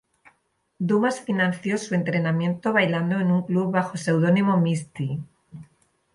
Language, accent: Spanish, España: Sur peninsular (Andalucia, Extremadura, Murcia)